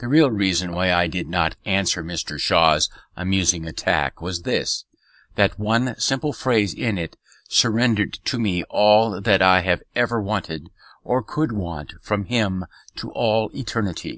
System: none